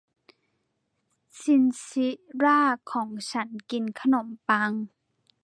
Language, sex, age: Thai, female, 19-29